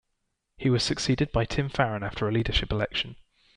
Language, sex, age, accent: English, male, 19-29, England English